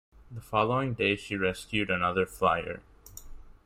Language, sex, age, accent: English, male, under 19, United States English